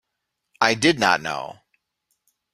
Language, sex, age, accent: English, male, 40-49, United States English